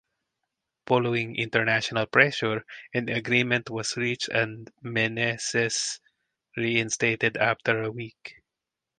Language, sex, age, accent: English, male, 40-49, Filipino